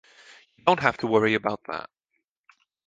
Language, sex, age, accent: English, male, 19-29, England English